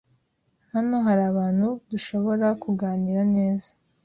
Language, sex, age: Kinyarwanda, female, 19-29